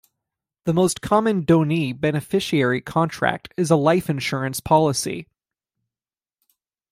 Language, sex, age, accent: English, male, 19-29, United States English